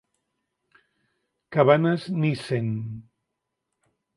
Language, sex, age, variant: Catalan, male, 50-59, Central